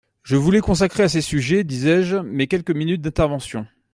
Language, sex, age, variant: French, male, 40-49, Français de métropole